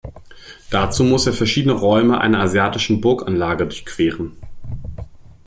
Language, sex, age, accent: German, male, 19-29, Deutschland Deutsch